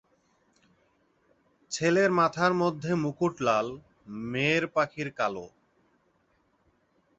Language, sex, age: Bengali, male, 19-29